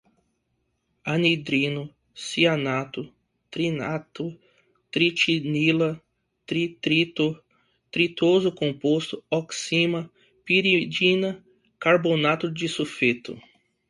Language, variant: Portuguese, Portuguese (Brasil)